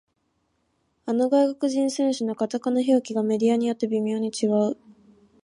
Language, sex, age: Japanese, female, 19-29